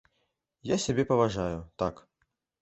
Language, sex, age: Belarusian, male, 19-29